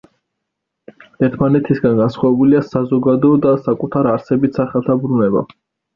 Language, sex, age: Georgian, male, 19-29